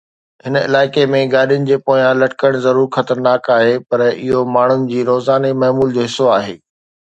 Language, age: Sindhi, 40-49